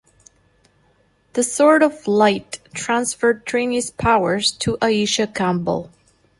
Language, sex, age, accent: English, female, 30-39, United States English